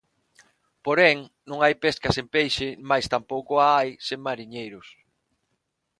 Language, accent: Galician, Normativo (estándar); Neofalante